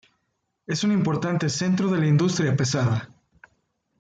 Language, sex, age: Spanish, male, 40-49